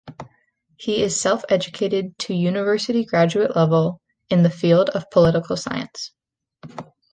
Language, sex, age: English, female, 19-29